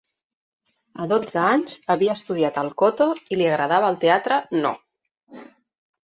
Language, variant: Catalan, Central